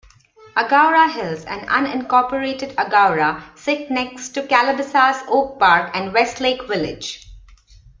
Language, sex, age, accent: English, female, 40-49, India and South Asia (India, Pakistan, Sri Lanka)